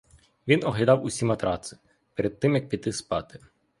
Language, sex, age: Ukrainian, male, 19-29